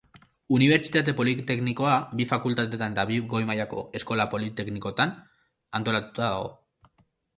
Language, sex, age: Basque, male, 19-29